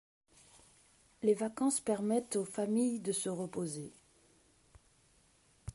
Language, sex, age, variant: French, female, 30-39, Français de métropole